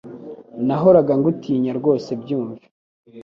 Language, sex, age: Kinyarwanda, male, under 19